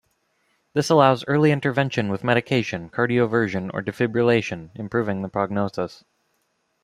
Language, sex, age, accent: English, male, 19-29, United States English